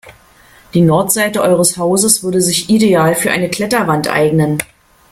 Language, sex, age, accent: German, female, 50-59, Deutschland Deutsch